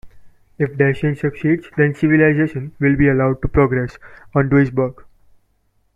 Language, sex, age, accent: English, male, 19-29, India and South Asia (India, Pakistan, Sri Lanka)